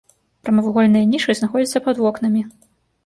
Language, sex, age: Belarusian, female, 30-39